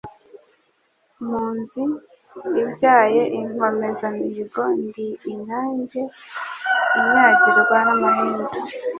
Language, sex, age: Kinyarwanda, female, 30-39